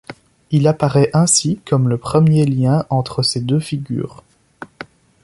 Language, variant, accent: French, Français d'Europe, Français de Belgique